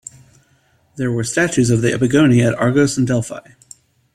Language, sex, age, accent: English, male, 30-39, United States English